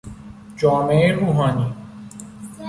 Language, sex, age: Persian, male, 19-29